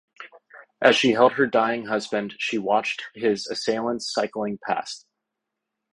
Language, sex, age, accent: English, male, 30-39, United States English